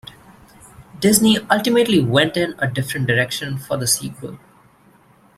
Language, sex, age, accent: English, male, 19-29, India and South Asia (India, Pakistan, Sri Lanka)